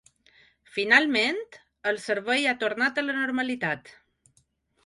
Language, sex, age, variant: Catalan, female, 40-49, Balear